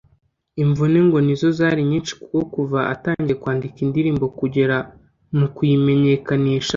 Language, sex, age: Kinyarwanda, male, under 19